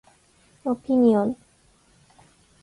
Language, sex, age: Japanese, female, 19-29